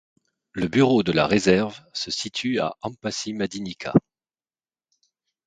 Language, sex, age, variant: French, male, 40-49, Français de métropole